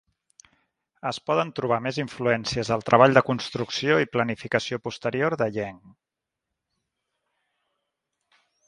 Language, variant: Catalan, Central